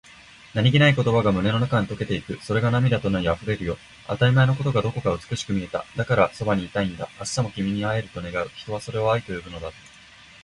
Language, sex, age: Japanese, male, 19-29